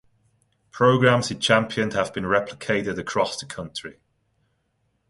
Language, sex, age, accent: English, male, 30-39, England English